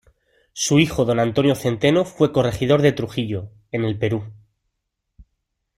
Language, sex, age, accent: Spanish, male, 30-39, España: Sur peninsular (Andalucia, Extremadura, Murcia)